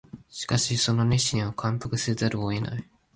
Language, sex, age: Japanese, male, 19-29